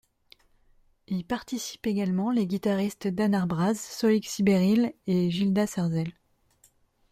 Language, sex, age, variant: French, female, 30-39, Français de métropole